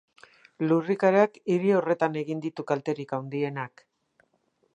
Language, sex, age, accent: Basque, female, 60-69, Mendebalekoa (Araba, Bizkaia, Gipuzkoako mendebaleko herri batzuk)